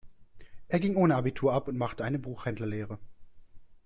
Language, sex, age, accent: German, male, 19-29, Deutschland Deutsch